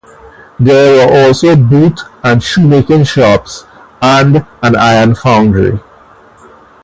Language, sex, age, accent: English, male, 40-49, West Indies and Bermuda (Bahamas, Bermuda, Jamaica, Trinidad)